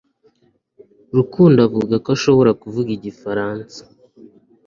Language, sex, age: Kinyarwanda, male, 19-29